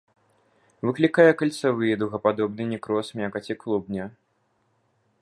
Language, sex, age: Belarusian, male, under 19